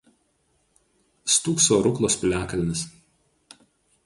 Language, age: Lithuanian, 40-49